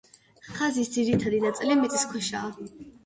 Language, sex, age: Georgian, female, 19-29